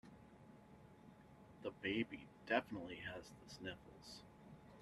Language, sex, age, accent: English, male, 40-49, United States English